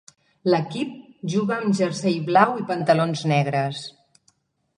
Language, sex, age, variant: Catalan, female, 50-59, Central